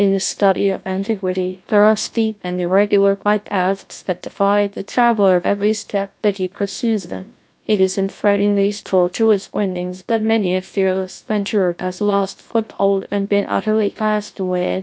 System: TTS, GlowTTS